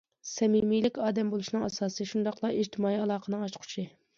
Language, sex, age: Uyghur, female, 30-39